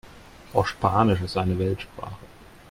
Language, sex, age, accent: German, male, 30-39, Deutschland Deutsch